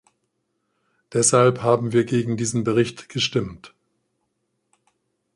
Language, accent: German, Deutschland Deutsch